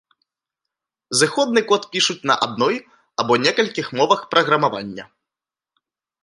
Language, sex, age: Belarusian, male, 19-29